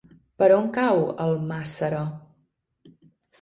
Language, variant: Catalan, Septentrional